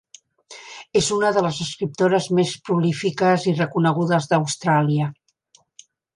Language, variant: Catalan, Central